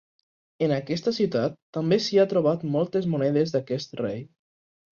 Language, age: Catalan, under 19